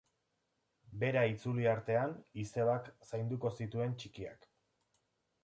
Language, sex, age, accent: Basque, male, 19-29, Erdialdekoa edo Nafarra (Gipuzkoa, Nafarroa)